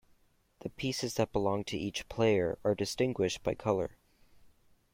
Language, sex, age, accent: English, male, 19-29, Canadian English